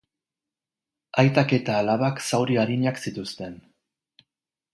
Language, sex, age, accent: Basque, male, 30-39, Mendebalekoa (Araba, Bizkaia, Gipuzkoako mendebaleko herri batzuk)